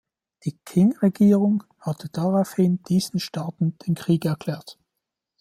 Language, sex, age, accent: German, male, 19-29, Schweizerdeutsch